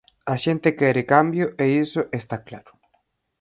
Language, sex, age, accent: Galician, male, 19-29, Central (gheada); Normativo (estándar)